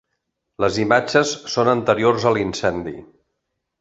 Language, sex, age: Catalan, male, 60-69